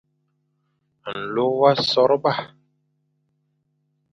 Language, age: Fang, 40-49